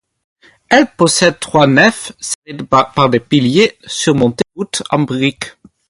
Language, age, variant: French, 19-29, Français d'Europe